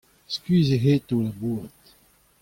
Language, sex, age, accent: Breton, male, 60-69, Kerneveg